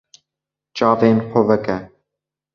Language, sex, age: Kurdish, male, 19-29